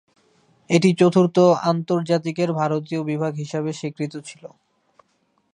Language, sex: Bengali, male